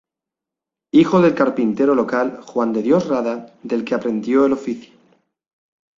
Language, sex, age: Spanish, male, 40-49